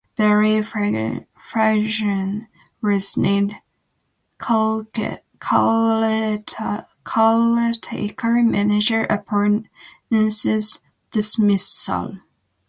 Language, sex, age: English, female, 19-29